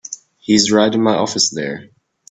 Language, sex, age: English, male, 19-29